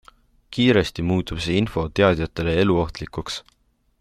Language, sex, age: Estonian, male, 19-29